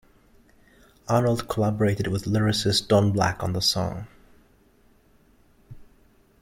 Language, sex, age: English, male, 30-39